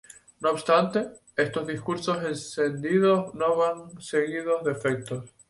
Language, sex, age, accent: Spanish, male, 19-29, España: Islas Canarias